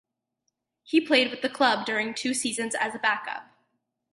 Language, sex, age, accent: English, female, under 19, United States English